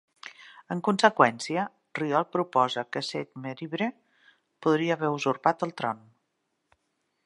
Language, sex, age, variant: Catalan, female, 50-59, Central